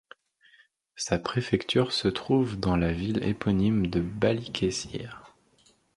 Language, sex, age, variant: French, male, 30-39, Français de métropole